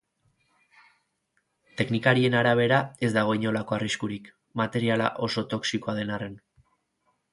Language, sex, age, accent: Basque, male, 30-39, Erdialdekoa edo Nafarra (Gipuzkoa, Nafarroa)